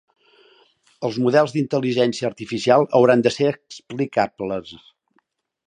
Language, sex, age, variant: Catalan, male, 60-69, Central